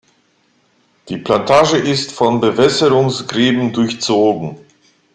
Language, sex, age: German, male, 50-59